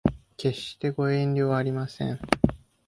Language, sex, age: Japanese, male, 19-29